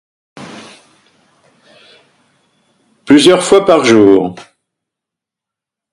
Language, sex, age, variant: French, male, 70-79, Français de métropole